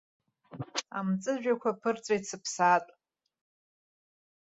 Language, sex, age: Abkhazian, female, 40-49